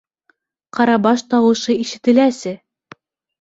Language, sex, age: Bashkir, female, 19-29